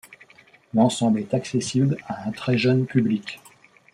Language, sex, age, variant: French, male, 40-49, Français de métropole